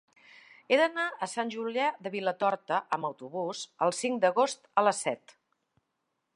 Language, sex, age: Catalan, female, 50-59